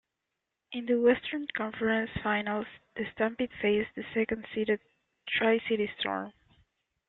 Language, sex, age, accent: English, female, 19-29, United States English